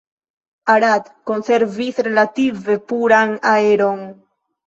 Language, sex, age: Esperanto, female, 19-29